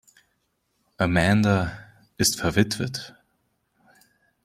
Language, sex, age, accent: German, male, 19-29, Deutschland Deutsch